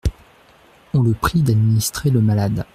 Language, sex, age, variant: French, male, 30-39, Français de métropole